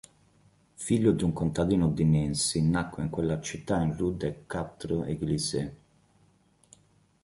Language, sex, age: Italian, male, 30-39